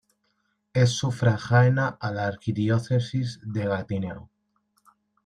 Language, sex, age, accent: Spanish, male, 19-29, España: Centro-Sur peninsular (Madrid, Toledo, Castilla-La Mancha)